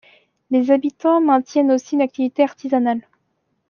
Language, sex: French, female